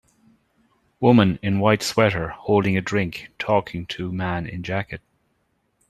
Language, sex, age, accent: English, male, 40-49, Irish English